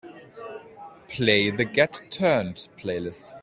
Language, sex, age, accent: English, male, 19-29, England English